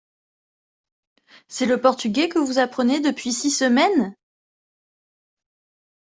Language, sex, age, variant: French, female, 30-39, Français de métropole